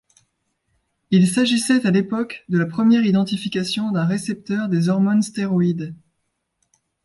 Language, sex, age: French, female, 30-39